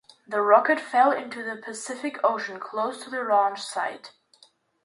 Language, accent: English, United States English